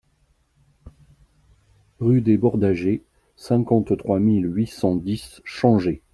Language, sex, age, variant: French, male, 50-59, Français de métropole